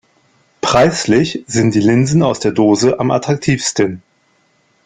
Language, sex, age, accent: German, male, 40-49, Deutschland Deutsch